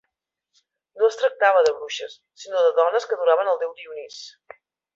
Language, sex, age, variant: Catalan, female, 30-39, Central